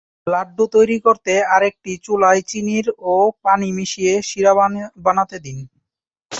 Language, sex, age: Bengali, male, 19-29